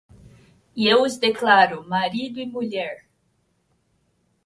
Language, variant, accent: Portuguese, Portuguese (Brasil), Paulista